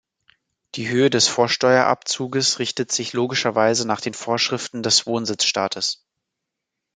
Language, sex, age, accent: German, male, 19-29, Deutschland Deutsch